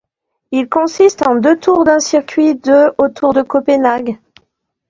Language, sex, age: French, female, 50-59